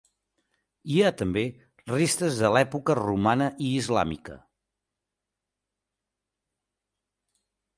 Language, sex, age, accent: Catalan, male, 50-59, Girona